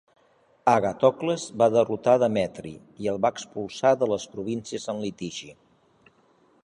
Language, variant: Catalan, Central